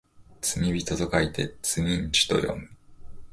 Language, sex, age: Japanese, male, 19-29